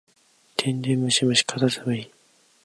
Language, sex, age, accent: Japanese, male, 19-29, 標準語